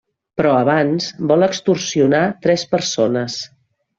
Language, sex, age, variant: Catalan, female, 40-49, Central